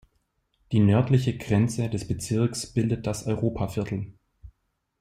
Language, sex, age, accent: German, male, 30-39, Deutschland Deutsch